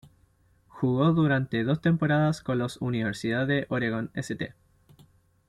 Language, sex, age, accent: Spanish, male, 19-29, Chileno: Chile, Cuyo